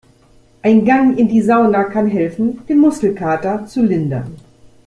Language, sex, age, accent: German, female, 50-59, Deutschland Deutsch